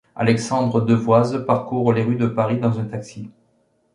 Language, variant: French, Français de métropole